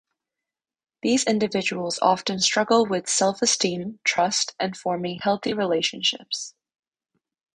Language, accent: English, United States English